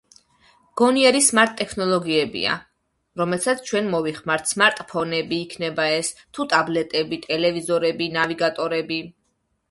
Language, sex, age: Georgian, female, 30-39